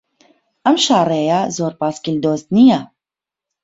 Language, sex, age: Central Kurdish, female, 30-39